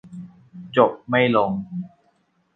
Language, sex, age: Thai, male, under 19